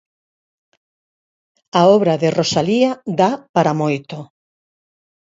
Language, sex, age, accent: Galician, female, 60-69, Normativo (estándar)